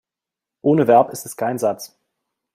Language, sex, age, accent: German, male, 30-39, Deutschland Deutsch